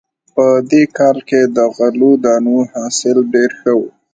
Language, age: Pashto, 19-29